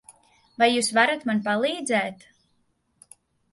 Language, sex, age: Latvian, female, 19-29